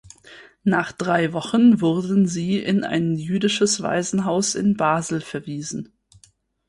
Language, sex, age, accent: German, female, 19-29, Deutschland Deutsch